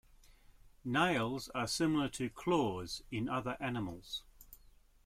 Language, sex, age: English, male, 60-69